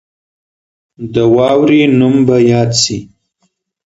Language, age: Pashto, 19-29